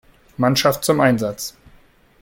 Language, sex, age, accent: German, male, 19-29, Deutschland Deutsch